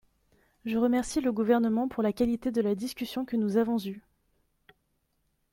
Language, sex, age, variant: French, female, 19-29, Français de métropole